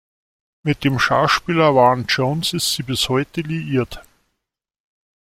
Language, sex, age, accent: German, male, 50-59, Deutschland Deutsch